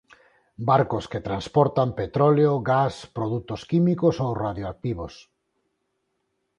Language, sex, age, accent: Galician, male, 40-49, Normativo (estándar); Neofalante